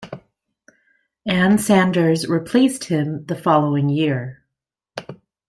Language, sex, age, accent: English, female, 40-49, United States English